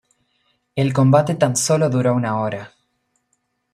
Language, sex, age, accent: Spanish, male, 19-29, Rioplatense: Argentina, Uruguay, este de Bolivia, Paraguay